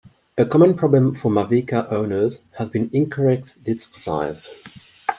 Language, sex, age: English, male, 19-29